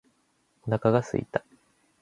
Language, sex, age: Japanese, male, 19-29